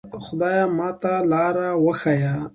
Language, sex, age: Pashto, female, 30-39